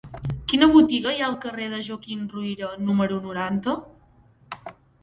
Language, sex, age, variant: Catalan, female, under 19, Central